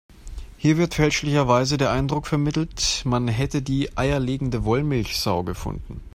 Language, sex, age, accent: German, male, 19-29, Deutschland Deutsch